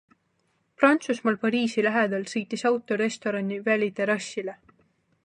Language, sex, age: Estonian, female, 19-29